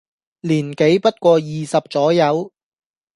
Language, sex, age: Cantonese, male, 19-29